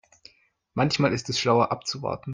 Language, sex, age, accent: German, male, 19-29, Deutschland Deutsch